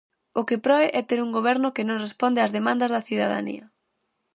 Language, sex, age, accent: Galician, female, under 19, Central (gheada)